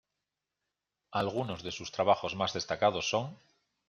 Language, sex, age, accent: Spanish, male, 40-49, España: Norte peninsular (Asturias, Castilla y León, Cantabria, País Vasco, Navarra, Aragón, La Rioja, Guadalajara, Cuenca)